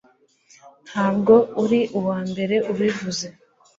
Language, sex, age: Kinyarwanda, female, 19-29